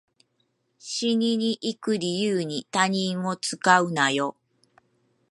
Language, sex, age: Japanese, female, 50-59